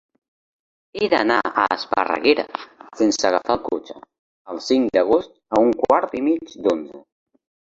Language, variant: Catalan, Central